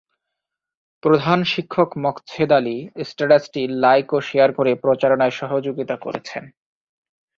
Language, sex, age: Bengali, male, 19-29